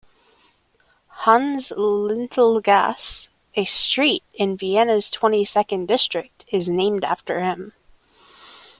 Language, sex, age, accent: English, male, 19-29, United States English